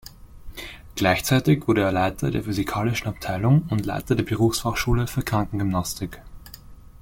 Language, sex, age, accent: German, male, 19-29, Österreichisches Deutsch